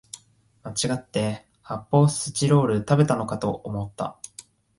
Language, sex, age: Japanese, male, 19-29